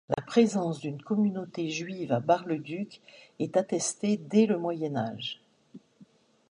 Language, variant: French, Français de métropole